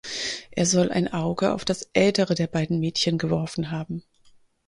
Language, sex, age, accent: German, female, 30-39, Deutschland Deutsch